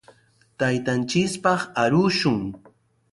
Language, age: Sihuas Ancash Quechua, 19-29